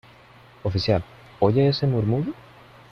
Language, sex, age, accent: Spanish, male, 30-39, Caribe: Cuba, Venezuela, Puerto Rico, República Dominicana, Panamá, Colombia caribeña, México caribeño, Costa del golfo de México